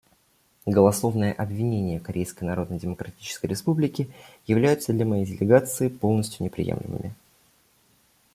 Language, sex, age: Russian, male, 19-29